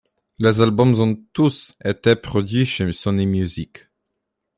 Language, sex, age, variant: French, male, under 19, Français de métropole